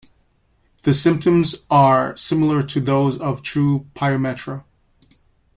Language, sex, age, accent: English, male, 40-49, United States English